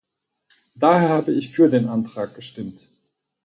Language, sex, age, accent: German, male, 40-49, Deutschland Deutsch